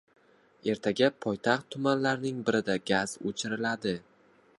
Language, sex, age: Uzbek, male, 19-29